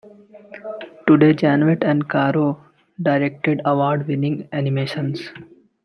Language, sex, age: English, male, 19-29